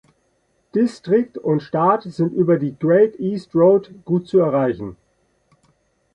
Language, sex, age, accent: German, male, 40-49, Deutschland Deutsch